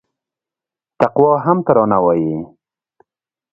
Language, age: Pashto, 19-29